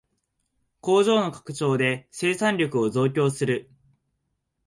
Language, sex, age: Japanese, male, 19-29